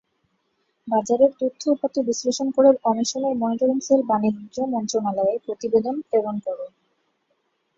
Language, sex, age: Bengali, female, 19-29